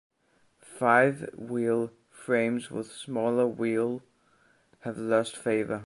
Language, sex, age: English, male, under 19